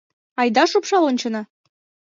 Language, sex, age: Mari, female, 19-29